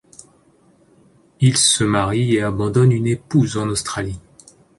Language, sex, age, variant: French, male, 30-39, Français de métropole